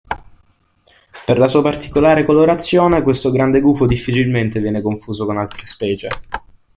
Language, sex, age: Italian, male, under 19